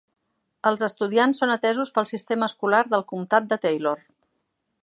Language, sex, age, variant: Catalan, female, 50-59, Central